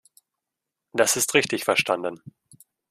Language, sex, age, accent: German, male, 19-29, Deutschland Deutsch